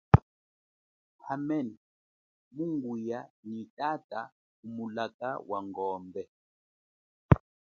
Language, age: Chokwe, 40-49